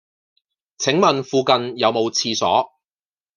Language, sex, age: Cantonese, male, 40-49